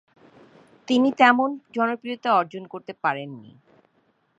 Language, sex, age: Bengali, female, 30-39